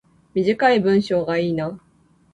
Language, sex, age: Japanese, female, 19-29